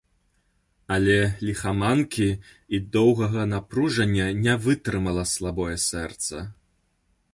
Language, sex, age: Belarusian, male, 19-29